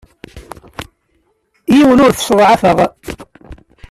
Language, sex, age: Kabyle, male, 40-49